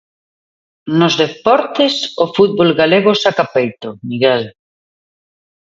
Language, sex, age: Galician, female, 40-49